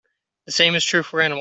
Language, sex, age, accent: English, male, 30-39, United States English